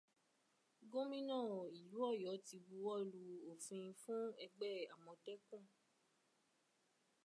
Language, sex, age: Yoruba, female, 19-29